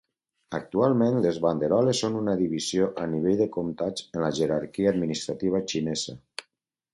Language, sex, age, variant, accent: Catalan, male, 50-59, Valencià meridional, valencià